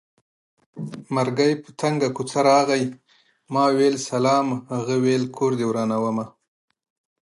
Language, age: Pashto, 30-39